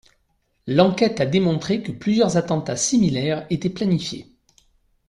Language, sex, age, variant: French, male, 40-49, Français de métropole